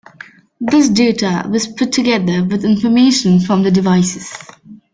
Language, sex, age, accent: English, female, under 19, United States English